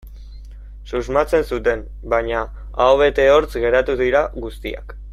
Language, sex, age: Basque, male, 19-29